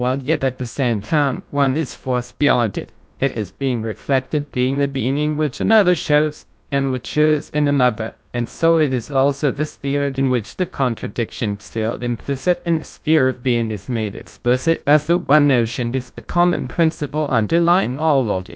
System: TTS, GlowTTS